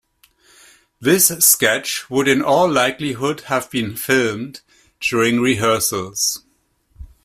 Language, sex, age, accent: English, male, 50-59, Canadian English